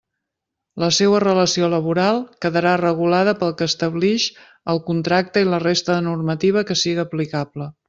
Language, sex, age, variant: Catalan, female, 50-59, Central